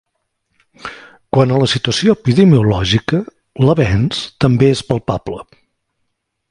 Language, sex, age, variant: Catalan, male, 40-49, Central